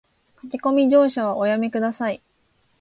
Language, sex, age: Japanese, female, 19-29